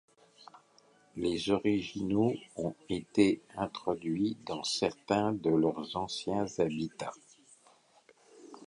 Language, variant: French, Français de métropole